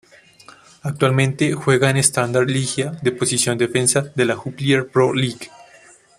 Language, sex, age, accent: Spanish, male, 19-29, América central